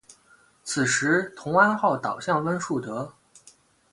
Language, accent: Chinese, 出生地：山东省